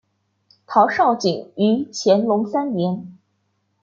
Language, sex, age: Chinese, female, 19-29